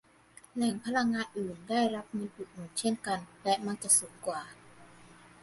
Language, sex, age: Thai, female, 19-29